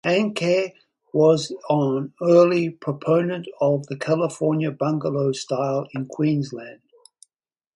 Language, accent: English, Australian English